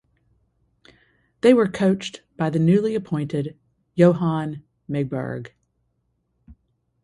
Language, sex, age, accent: English, female, 60-69, United States English